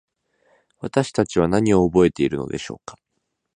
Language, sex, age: Japanese, male, 19-29